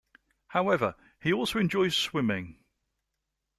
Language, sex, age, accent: English, male, 50-59, England English